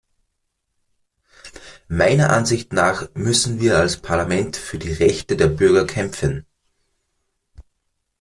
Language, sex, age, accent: German, male, 30-39, Österreichisches Deutsch